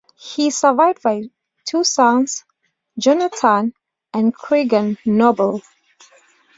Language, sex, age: English, female, 30-39